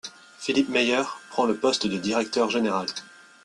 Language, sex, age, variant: French, male, 30-39, Français de métropole